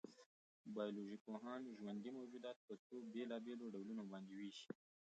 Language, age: Pashto, 30-39